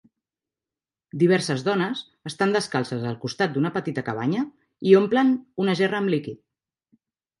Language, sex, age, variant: Catalan, female, 40-49, Central